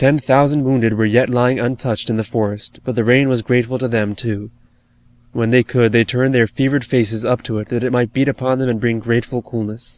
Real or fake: real